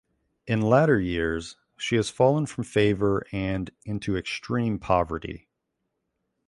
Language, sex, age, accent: English, male, 40-49, United States English